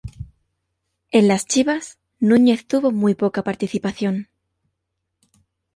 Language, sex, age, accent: Spanish, female, 19-29, España: Sur peninsular (Andalucia, Extremadura, Murcia)